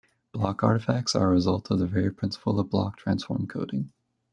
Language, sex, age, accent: English, male, 19-29, United States English